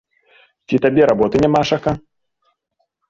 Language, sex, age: Belarusian, male, 19-29